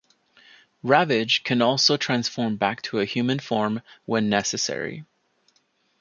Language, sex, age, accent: English, male, 30-39, United States English